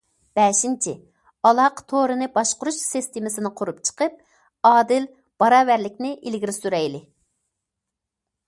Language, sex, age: Uyghur, female, 40-49